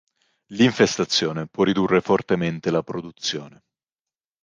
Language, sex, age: Italian, male, 19-29